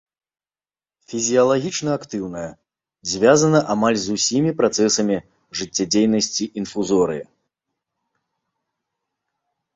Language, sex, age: Belarusian, male, 30-39